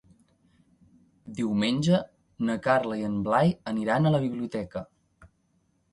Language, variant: Catalan, Central